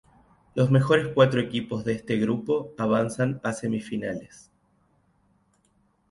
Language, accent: Spanish, Rioplatense: Argentina, Uruguay, este de Bolivia, Paraguay